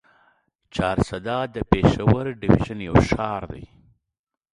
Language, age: Pashto, 40-49